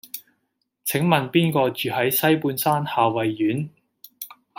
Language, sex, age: Cantonese, male, 30-39